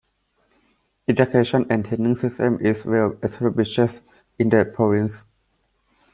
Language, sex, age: English, male, 19-29